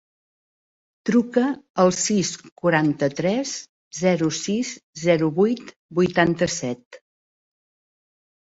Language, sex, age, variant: Catalan, female, 60-69, Central